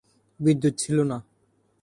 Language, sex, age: Bengali, male, 19-29